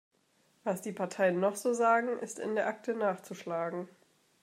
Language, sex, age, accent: German, female, 19-29, Deutschland Deutsch